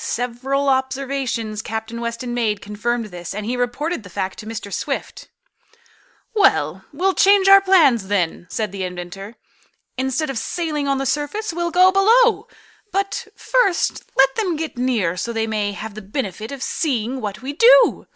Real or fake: real